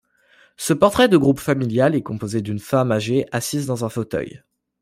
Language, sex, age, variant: French, male, under 19, Français de métropole